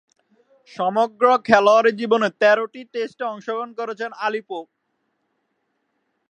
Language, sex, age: Bengali, male, 19-29